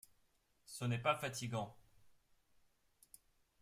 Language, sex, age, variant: French, male, 30-39, Français de métropole